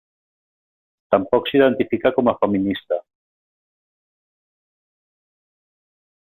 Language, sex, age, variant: Catalan, male, 50-59, Central